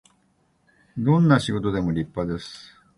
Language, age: Japanese, 60-69